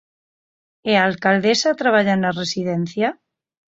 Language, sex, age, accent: Galician, female, 30-39, Normativo (estándar)